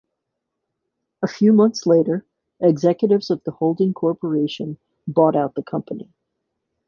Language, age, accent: English, 40-49, United States English